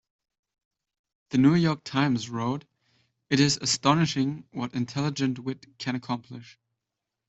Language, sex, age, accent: English, male, 19-29, United States English